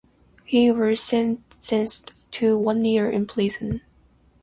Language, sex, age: English, female, 19-29